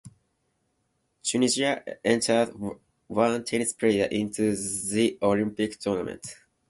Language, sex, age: English, male, 19-29